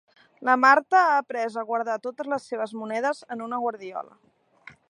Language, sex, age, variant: Catalan, female, 30-39, Central